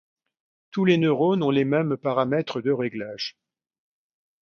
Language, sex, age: French, male, 60-69